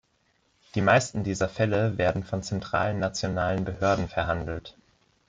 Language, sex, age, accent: German, male, 19-29, Deutschland Deutsch